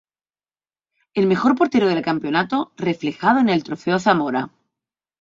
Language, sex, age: Spanish, female, 50-59